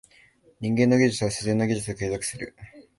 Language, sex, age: Japanese, male, 19-29